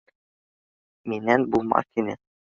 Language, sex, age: Bashkir, male, under 19